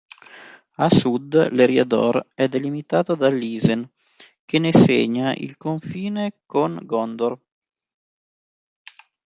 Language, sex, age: Italian, male, 30-39